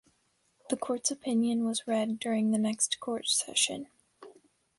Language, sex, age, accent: English, female, under 19, United States English